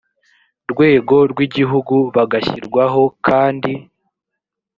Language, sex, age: Kinyarwanda, male, 19-29